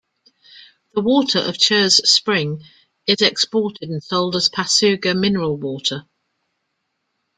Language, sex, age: English, female, 50-59